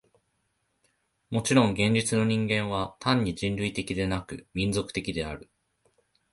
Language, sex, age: Japanese, male, 19-29